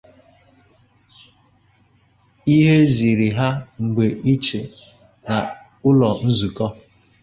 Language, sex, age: Igbo, male, 30-39